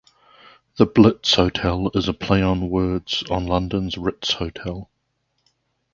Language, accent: English, New Zealand English